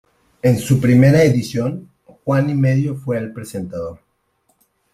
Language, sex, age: Spanish, male, 30-39